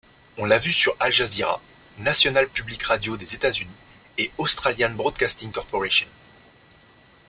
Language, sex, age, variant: French, male, 30-39, Français de métropole